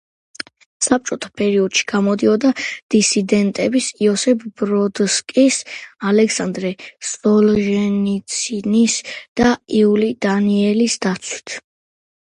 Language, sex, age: Georgian, female, 30-39